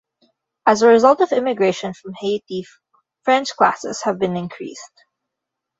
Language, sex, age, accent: English, female, 19-29, Filipino